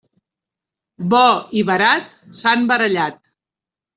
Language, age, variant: Catalan, 40-49, Central